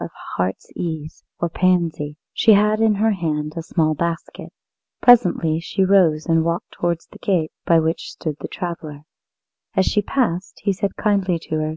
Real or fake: real